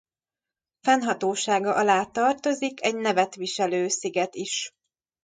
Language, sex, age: Hungarian, female, 30-39